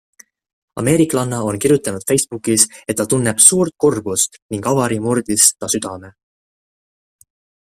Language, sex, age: Estonian, male, 19-29